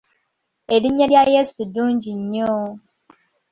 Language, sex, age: Ganda, female, 19-29